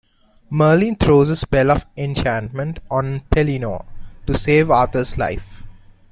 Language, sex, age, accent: English, male, 19-29, England English